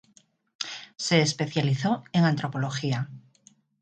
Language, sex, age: Spanish, female, 40-49